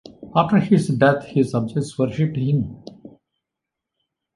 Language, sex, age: English, male, 70-79